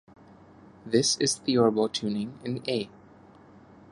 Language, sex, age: English, male, 30-39